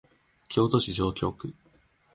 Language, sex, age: Japanese, male, under 19